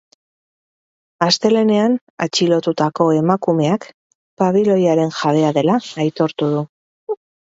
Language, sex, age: Basque, female, 30-39